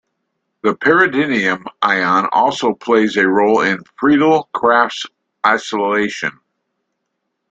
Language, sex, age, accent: English, male, 60-69, United States English